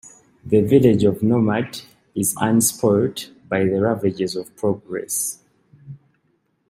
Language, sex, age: English, male, 19-29